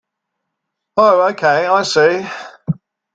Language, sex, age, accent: English, male, 40-49, Australian English